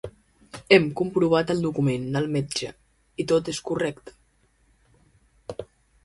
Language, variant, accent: Catalan, Central, central